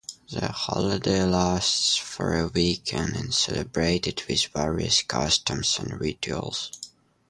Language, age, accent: English, under 19, United States English